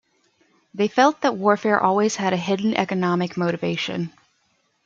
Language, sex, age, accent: English, female, 19-29, United States English